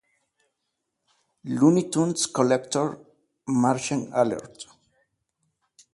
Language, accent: Spanish, México